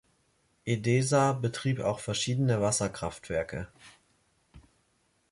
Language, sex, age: German, male, under 19